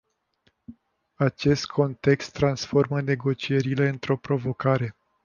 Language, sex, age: Romanian, male, 50-59